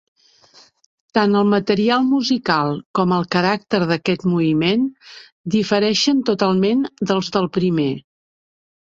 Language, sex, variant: Catalan, female, Central